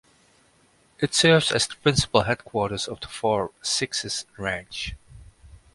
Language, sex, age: English, male, 50-59